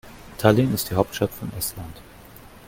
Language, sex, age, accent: German, male, 40-49, Deutschland Deutsch